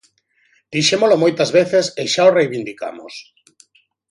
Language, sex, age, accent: Galician, male, 40-49, Normativo (estándar)